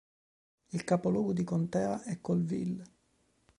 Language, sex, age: Italian, male, 30-39